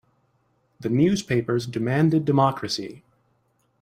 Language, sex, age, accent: English, male, 30-39, United States English